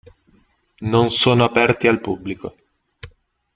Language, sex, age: Italian, male, 19-29